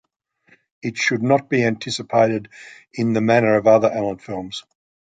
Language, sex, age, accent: English, male, 60-69, Australian English